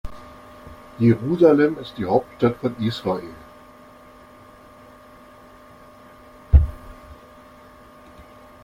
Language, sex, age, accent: German, male, 50-59, Deutschland Deutsch